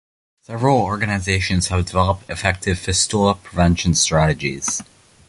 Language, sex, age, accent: English, male, under 19, Canadian English